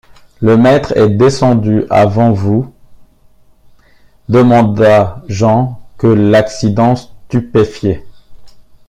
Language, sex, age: French, male, 40-49